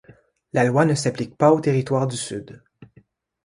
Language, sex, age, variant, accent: French, male, 40-49, Français d'Amérique du Nord, Français du Canada